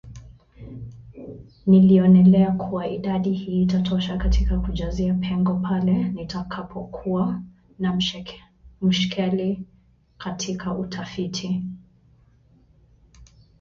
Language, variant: Swahili, Kiswahili cha Bara ya Kenya